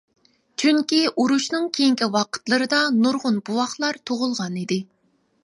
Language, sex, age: Uyghur, female, 30-39